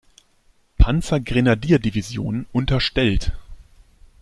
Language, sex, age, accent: German, male, 30-39, Deutschland Deutsch